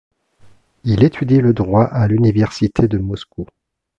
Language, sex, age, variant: French, male, 40-49, Français de métropole